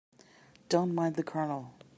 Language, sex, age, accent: English, female, 40-49, England English